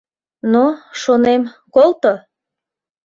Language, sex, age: Mari, female, 40-49